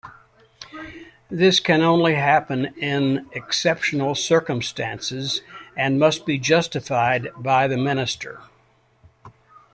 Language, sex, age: English, male, 70-79